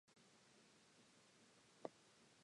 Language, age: English, 19-29